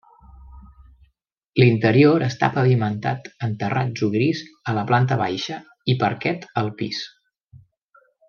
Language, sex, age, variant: Catalan, male, 30-39, Central